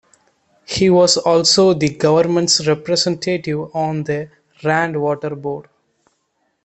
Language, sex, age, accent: English, male, under 19, India and South Asia (India, Pakistan, Sri Lanka)